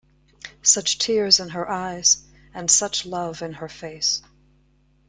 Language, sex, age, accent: English, female, 50-59, United States English